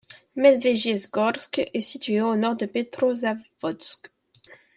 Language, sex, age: French, female, 30-39